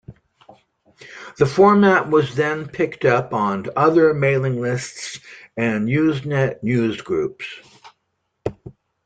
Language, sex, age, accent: English, male, 60-69, United States English